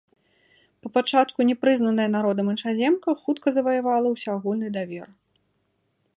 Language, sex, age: Belarusian, female, 30-39